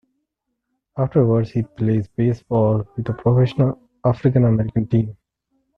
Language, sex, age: English, male, 19-29